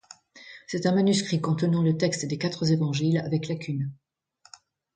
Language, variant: French, Français de métropole